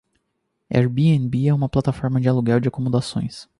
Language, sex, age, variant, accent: Portuguese, male, 19-29, Portuguese (Brasil), Paulista